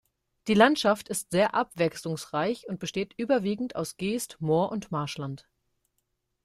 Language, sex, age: German, female, 19-29